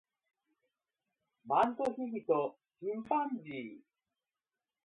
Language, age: Japanese, 30-39